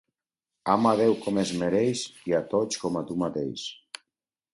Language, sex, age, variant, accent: Catalan, male, 50-59, Valencià meridional, valencià